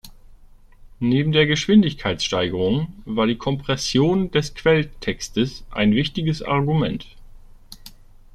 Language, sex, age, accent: German, male, 30-39, Deutschland Deutsch